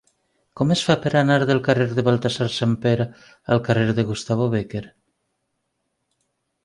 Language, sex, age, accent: Catalan, female, 40-49, valencià